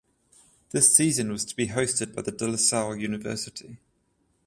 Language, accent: English, United States English; Australian English; England English; New Zealand English; Welsh English